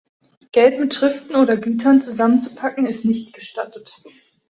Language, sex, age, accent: German, female, 19-29, Deutschland Deutsch